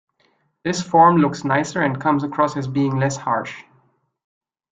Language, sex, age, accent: English, male, 30-39, Singaporean English